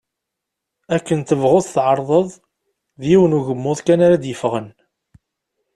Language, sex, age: Kabyle, male, 30-39